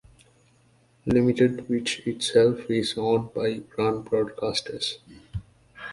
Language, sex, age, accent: English, male, 19-29, United States English